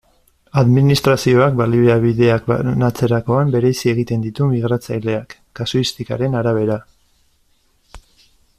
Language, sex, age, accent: Basque, male, 50-59, Erdialdekoa edo Nafarra (Gipuzkoa, Nafarroa)